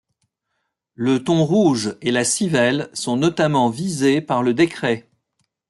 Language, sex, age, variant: French, male, 50-59, Français de métropole